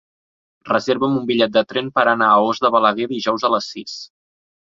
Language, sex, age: Catalan, male, 30-39